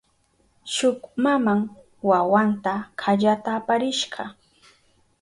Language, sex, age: Southern Pastaza Quechua, female, 19-29